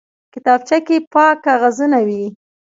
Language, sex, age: Pashto, female, 19-29